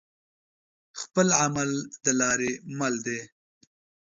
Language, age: Pashto, 50-59